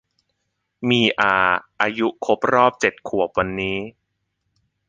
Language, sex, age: Thai, male, 19-29